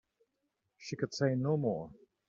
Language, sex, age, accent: English, male, 19-29, England English